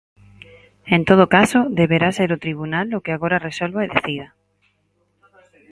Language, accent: Galician, Normativo (estándar)